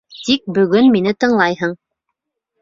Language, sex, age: Bashkir, female, 30-39